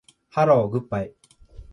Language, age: Japanese, 19-29